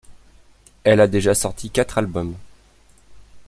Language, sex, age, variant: French, male, 30-39, Français de métropole